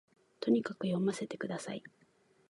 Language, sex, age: Japanese, female, 19-29